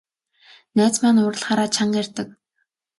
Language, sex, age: Mongolian, female, 19-29